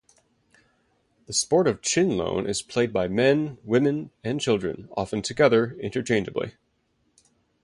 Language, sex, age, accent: English, male, 30-39, United States English